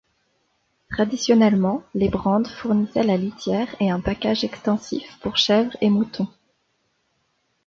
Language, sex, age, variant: French, female, 30-39, Français de métropole